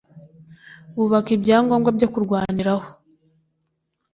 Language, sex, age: Kinyarwanda, female, under 19